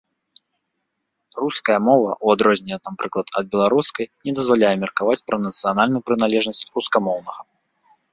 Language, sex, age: Belarusian, male, 19-29